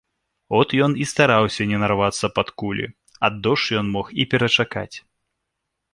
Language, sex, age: Belarusian, male, 30-39